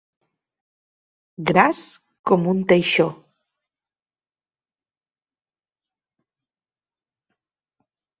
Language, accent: Catalan, valencià